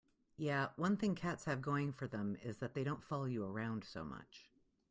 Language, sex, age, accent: English, female, 40-49, United States English